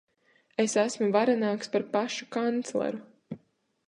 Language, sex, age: Latvian, female, 19-29